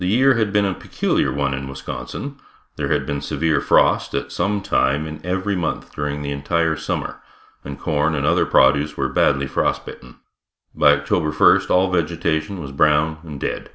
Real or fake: real